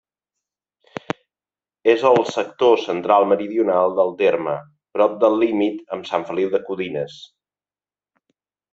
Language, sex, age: Catalan, male, 40-49